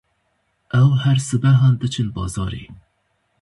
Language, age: Kurdish, 19-29